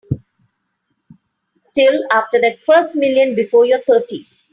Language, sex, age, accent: English, female, 50-59, India and South Asia (India, Pakistan, Sri Lanka)